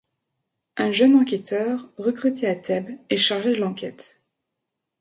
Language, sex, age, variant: French, female, 30-39, Français de métropole